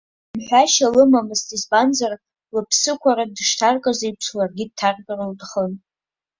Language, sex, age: Abkhazian, female, under 19